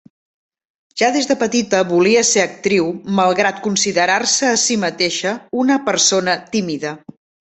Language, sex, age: Catalan, female, 50-59